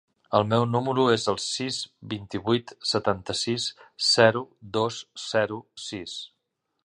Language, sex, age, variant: Catalan, male, 50-59, Central